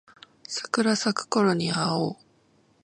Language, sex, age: Japanese, female, 19-29